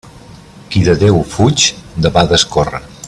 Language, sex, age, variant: Catalan, male, 40-49, Nord-Occidental